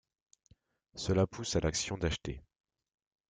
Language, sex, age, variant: French, male, 19-29, Français de métropole